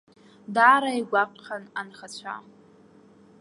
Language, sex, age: Abkhazian, female, 19-29